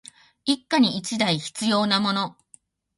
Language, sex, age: Japanese, female, 40-49